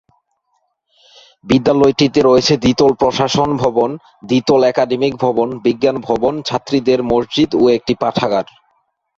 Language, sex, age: Bengali, male, 19-29